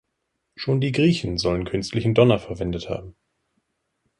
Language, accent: German, Deutschland Deutsch